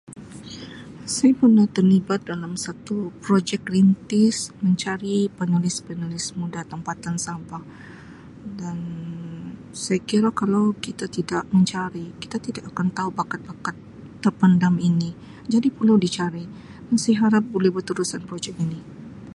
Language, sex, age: Sabah Malay, female, 40-49